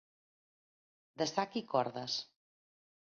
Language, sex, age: Catalan, female, 40-49